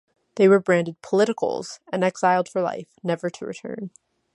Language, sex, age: English, female, 19-29